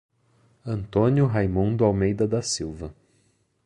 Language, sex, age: Portuguese, male, 30-39